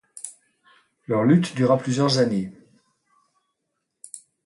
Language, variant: French, Français de métropole